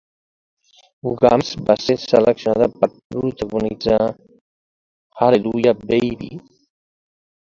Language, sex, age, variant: Catalan, male, 50-59, Nord-Occidental